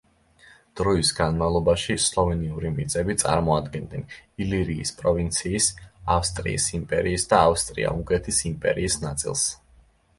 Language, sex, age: Georgian, male, 19-29